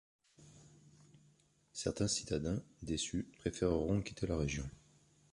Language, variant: French, Français de métropole